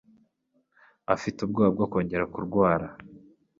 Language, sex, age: Kinyarwanda, male, 19-29